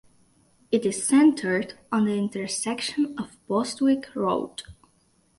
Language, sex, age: English, female, under 19